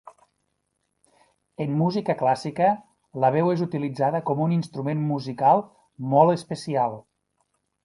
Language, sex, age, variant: Catalan, male, 50-59, Nord-Occidental